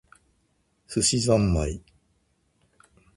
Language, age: Japanese, 50-59